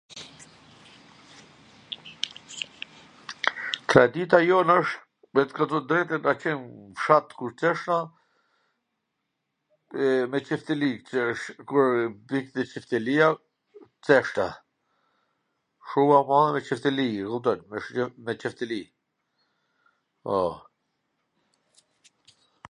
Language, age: Gheg Albanian, 40-49